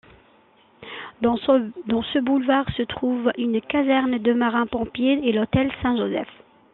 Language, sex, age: French, female, 40-49